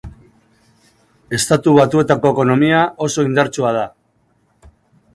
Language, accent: Basque, Mendebalekoa (Araba, Bizkaia, Gipuzkoako mendebaleko herri batzuk)